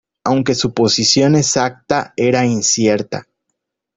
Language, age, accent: Spanish, 30-39, México